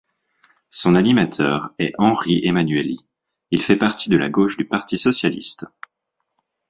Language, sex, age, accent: French, male, 30-39, Français de Belgique